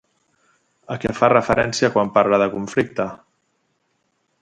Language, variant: Catalan, Central